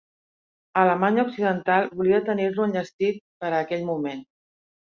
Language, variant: Catalan, Central